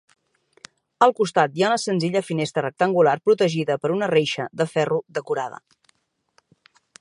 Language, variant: Catalan, Central